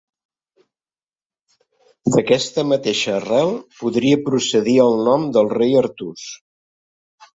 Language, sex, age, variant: Catalan, male, 60-69, Central